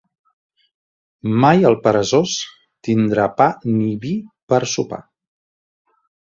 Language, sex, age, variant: Catalan, male, 40-49, Central